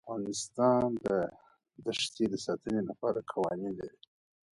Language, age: Pashto, 30-39